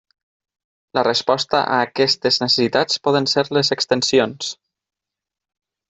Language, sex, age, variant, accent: Catalan, male, 30-39, Valencià meridional, central; valencià